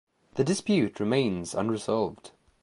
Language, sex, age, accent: English, male, under 19, England English